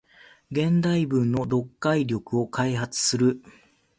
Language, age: Japanese, 50-59